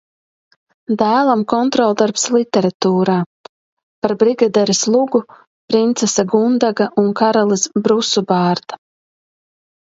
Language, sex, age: Latvian, female, 30-39